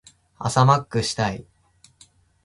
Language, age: Japanese, 19-29